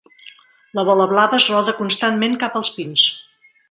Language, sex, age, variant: Catalan, female, 40-49, Central